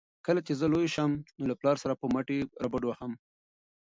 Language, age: Pashto, 30-39